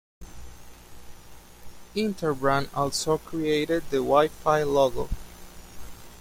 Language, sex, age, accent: English, male, 19-29, United States English